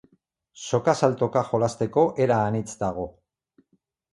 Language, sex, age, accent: Basque, male, 50-59, Mendebalekoa (Araba, Bizkaia, Gipuzkoako mendebaleko herri batzuk)